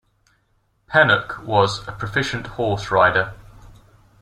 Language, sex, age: English, male, 19-29